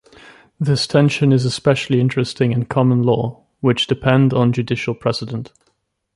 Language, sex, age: English, male, 19-29